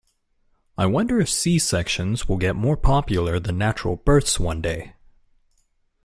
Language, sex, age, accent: English, male, 19-29, United States English